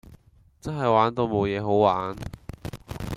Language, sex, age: Cantonese, male, under 19